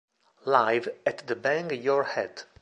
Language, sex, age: Italian, male, 50-59